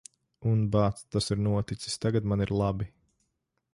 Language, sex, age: Latvian, male, 30-39